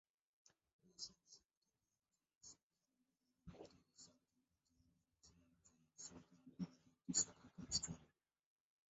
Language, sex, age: Bengali, male, 19-29